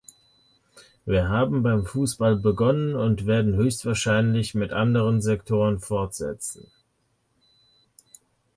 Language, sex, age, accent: German, male, 19-29, Deutschland Deutsch